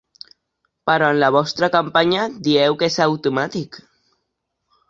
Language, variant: Catalan, Central